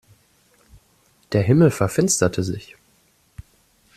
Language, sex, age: German, male, 19-29